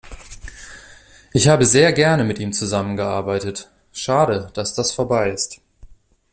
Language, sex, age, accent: German, male, 19-29, Deutschland Deutsch